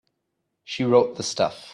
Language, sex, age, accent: English, male, 19-29, United States English